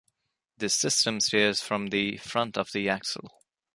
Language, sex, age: English, male, 19-29